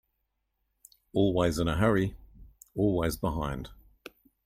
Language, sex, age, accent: English, male, 40-49, New Zealand English